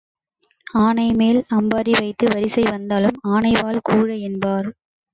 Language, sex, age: Tamil, female, under 19